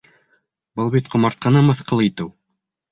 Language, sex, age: Bashkir, male, under 19